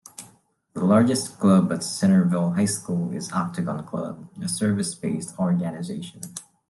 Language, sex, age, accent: English, female, 19-29, Filipino